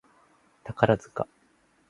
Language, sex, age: Japanese, male, 19-29